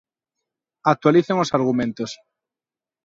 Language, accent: Galician, Normativo (estándar)